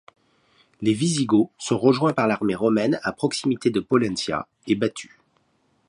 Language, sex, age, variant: French, male, 40-49, Français de métropole